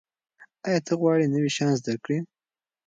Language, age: Pashto, 19-29